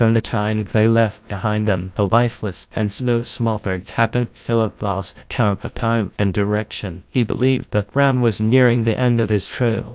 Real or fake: fake